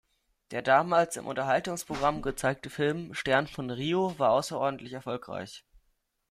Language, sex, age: German, male, under 19